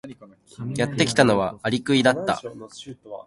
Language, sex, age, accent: Japanese, male, 19-29, 標準語